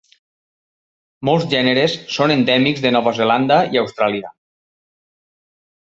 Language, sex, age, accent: Catalan, male, 40-49, valencià